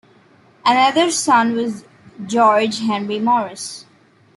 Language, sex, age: English, female, under 19